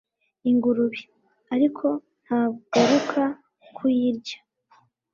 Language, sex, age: Kinyarwanda, female, 19-29